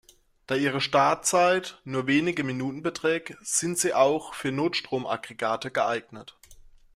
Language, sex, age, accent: German, male, 19-29, Deutschland Deutsch